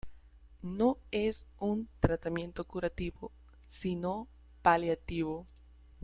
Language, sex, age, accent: Spanish, female, under 19, Andino-Pacífico: Colombia, Perú, Ecuador, oeste de Bolivia y Venezuela andina